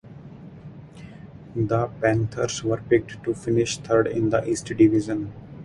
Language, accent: English, India and South Asia (India, Pakistan, Sri Lanka)